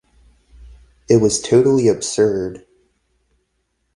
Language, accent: English, United States English